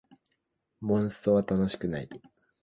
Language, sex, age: Japanese, male, 19-29